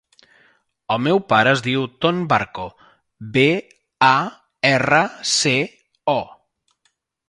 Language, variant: Catalan, Central